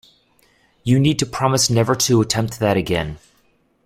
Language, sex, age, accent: English, male, 40-49, United States English